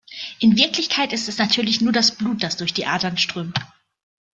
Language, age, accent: German, 19-29, Deutschland Deutsch